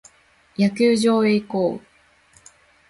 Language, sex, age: Japanese, female, 19-29